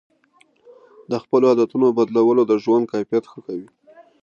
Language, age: Pashto, 30-39